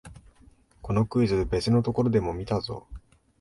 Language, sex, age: Japanese, male, 19-29